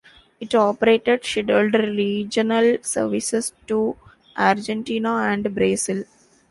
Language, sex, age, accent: English, female, 19-29, India and South Asia (India, Pakistan, Sri Lanka)